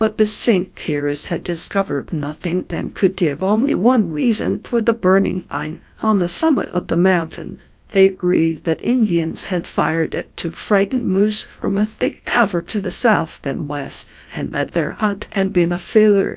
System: TTS, GlowTTS